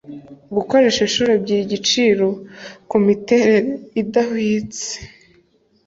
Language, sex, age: Kinyarwanda, female, 19-29